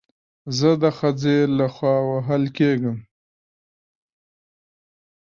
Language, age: Pashto, 19-29